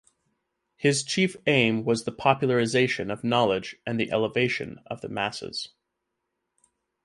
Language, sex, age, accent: English, male, 30-39, United States English